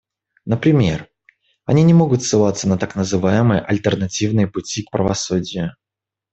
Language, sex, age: Russian, male, 19-29